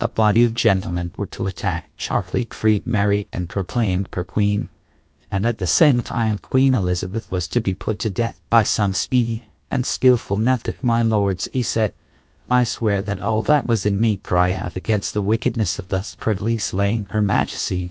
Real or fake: fake